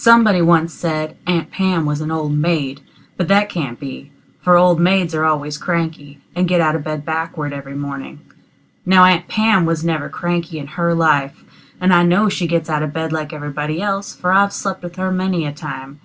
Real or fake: real